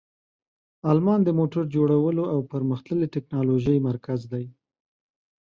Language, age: Pashto, 30-39